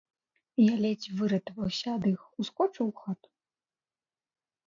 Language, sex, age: Belarusian, female, under 19